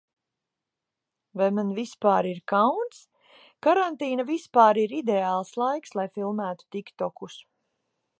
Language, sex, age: Latvian, female, 40-49